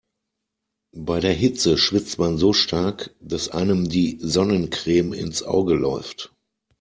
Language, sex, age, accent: German, male, 40-49, Deutschland Deutsch